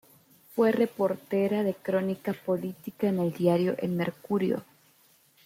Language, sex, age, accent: Spanish, female, 19-29, América central